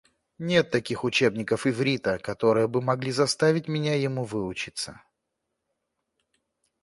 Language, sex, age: Russian, male, 30-39